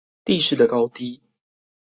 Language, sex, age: Chinese, male, 19-29